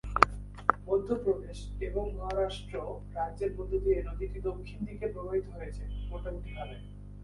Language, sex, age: Bengali, male, 19-29